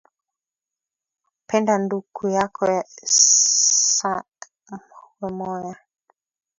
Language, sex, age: Swahili, female, 19-29